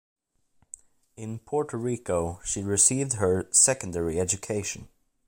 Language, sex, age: English, male, under 19